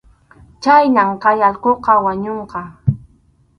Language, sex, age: Arequipa-La Unión Quechua, female, under 19